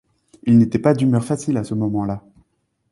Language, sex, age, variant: French, male, 19-29, Français de métropole